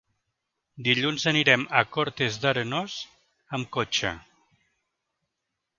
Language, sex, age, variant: Catalan, male, 50-59, Central